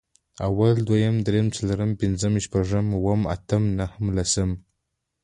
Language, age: Pashto, under 19